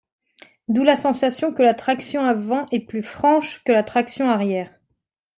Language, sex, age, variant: French, female, 30-39, Français de métropole